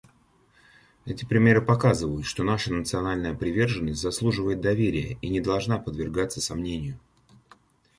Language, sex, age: Russian, male, 30-39